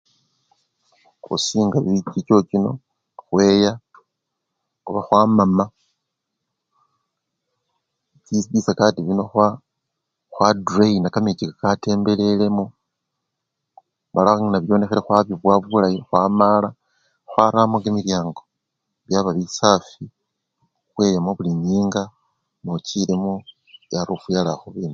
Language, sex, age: Luyia, male, 50-59